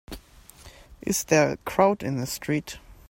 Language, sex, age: English, male, 19-29